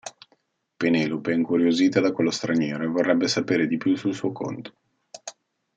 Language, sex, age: Italian, male, 40-49